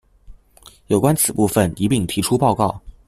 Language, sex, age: Chinese, male, under 19